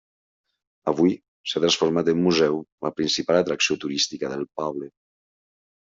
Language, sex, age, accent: Catalan, male, 40-49, valencià